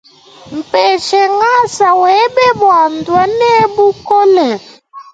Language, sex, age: Luba-Lulua, female, 19-29